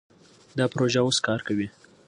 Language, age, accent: Pashto, 19-29, معیاري پښتو